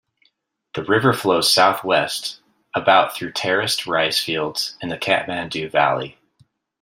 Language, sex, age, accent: English, male, 30-39, United States English